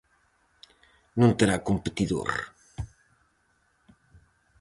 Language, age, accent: Galician, 50-59, Central (gheada)